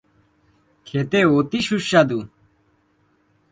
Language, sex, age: Bengali, male, under 19